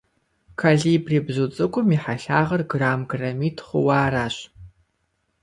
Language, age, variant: Kabardian, 19-29, Адыгэбзэ (Къэбэрдей, Кирил, Урысей)